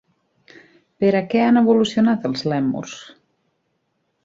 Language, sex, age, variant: Catalan, female, 30-39, Nord-Occidental